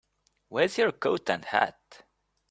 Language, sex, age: English, male, 30-39